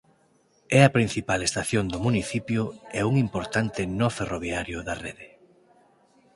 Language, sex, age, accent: Galician, male, 19-29, Normativo (estándar)